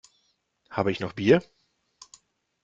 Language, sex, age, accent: German, male, 40-49, Deutschland Deutsch